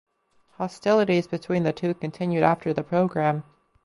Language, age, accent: English, 19-29, United States English